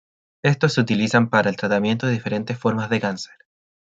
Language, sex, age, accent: Spanish, male, 19-29, Chileno: Chile, Cuyo